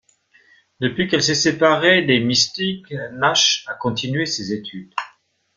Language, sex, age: French, male, 50-59